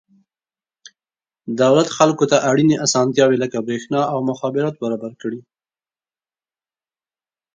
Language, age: Pashto, 19-29